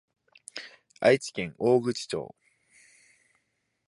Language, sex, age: Japanese, male, 19-29